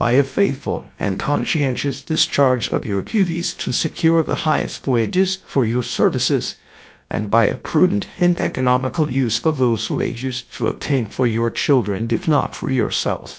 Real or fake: fake